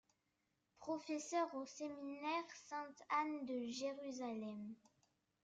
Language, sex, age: French, male, 40-49